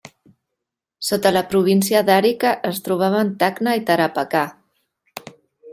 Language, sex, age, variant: Catalan, female, 40-49, Central